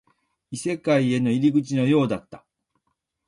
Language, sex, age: Japanese, male, 50-59